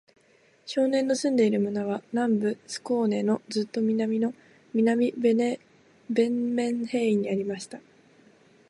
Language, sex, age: Japanese, female, 19-29